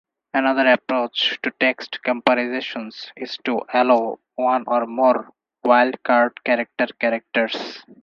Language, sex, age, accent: English, male, 19-29, India and South Asia (India, Pakistan, Sri Lanka)